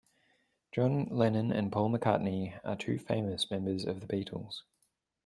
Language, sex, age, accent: English, male, 40-49, Australian English